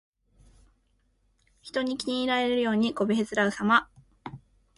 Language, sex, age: Japanese, female, 19-29